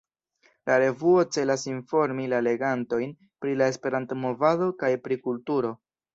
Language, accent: Esperanto, Internacia